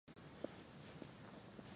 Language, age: Pashto, 19-29